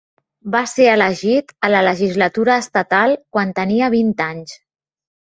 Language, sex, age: Catalan, female, 30-39